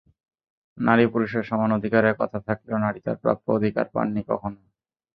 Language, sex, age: Bengali, male, 19-29